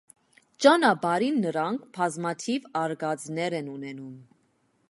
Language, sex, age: Armenian, female, 30-39